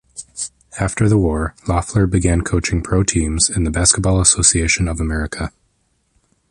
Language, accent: English, United States English